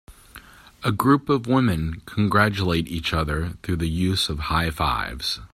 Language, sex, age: English, male, 40-49